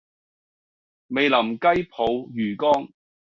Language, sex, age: Cantonese, male, 40-49